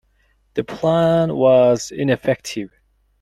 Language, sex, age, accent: English, male, 30-39, United States English